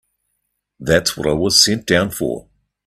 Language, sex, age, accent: English, male, 40-49, New Zealand English